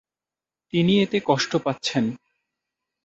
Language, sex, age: Bengali, male, 19-29